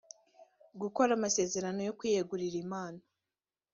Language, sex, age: Kinyarwanda, female, under 19